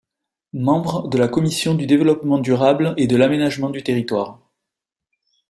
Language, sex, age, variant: French, male, 30-39, Français de métropole